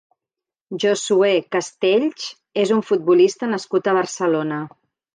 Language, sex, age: Catalan, female, 50-59